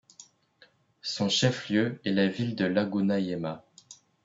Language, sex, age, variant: French, male, under 19, Français de métropole